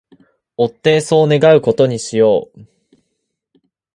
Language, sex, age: Japanese, male, under 19